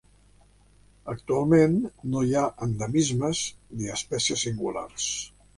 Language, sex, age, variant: Catalan, male, 70-79, Central